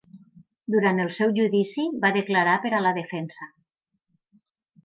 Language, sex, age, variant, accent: Catalan, female, 50-59, Nord-Occidental, Tortosí